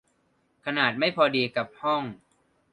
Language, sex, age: Thai, male, under 19